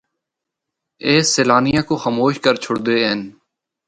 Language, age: Northern Hindko, 19-29